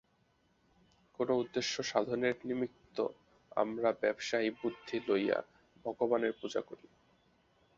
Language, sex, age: Bengali, male, 19-29